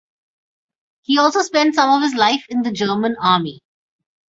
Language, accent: English, India and South Asia (India, Pakistan, Sri Lanka)